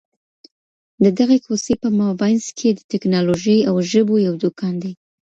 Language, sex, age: Pashto, female, under 19